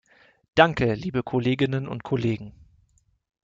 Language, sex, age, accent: German, male, 30-39, Deutschland Deutsch